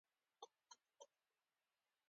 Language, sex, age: Pashto, female, 19-29